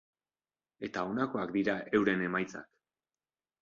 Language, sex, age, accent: Basque, male, 30-39, Mendebalekoa (Araba, Bizkaia, Gipuzkoako mendebaleko herri batzuk)